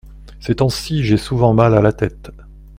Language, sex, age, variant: French, male, 60-69, Français de métropole